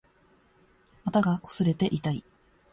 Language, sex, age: Japanese, female, 19-29